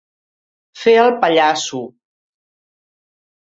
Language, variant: Catalan, Central